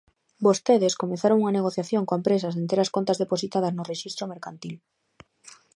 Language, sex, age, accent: Galician, female, 19-29, Normativo (estándar)